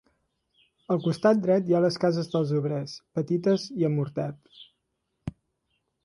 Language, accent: Catalan, central; septentrional